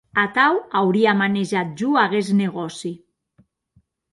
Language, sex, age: Occitan, female, 40-49